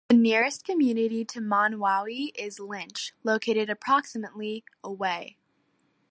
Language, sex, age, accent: English, female, under 19, United States English